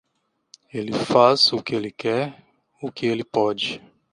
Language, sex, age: Portuguese, male, 30-39